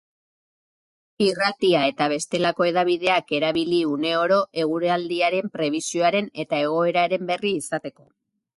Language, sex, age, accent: Basque, female, 50-59, Erdialdekoa edo Nafarra (Gipuzkoa, Nafarroa)